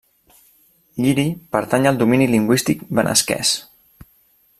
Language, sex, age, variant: Catalan, male, 30-39, Central